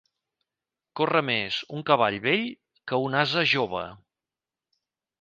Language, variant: Catalan, Central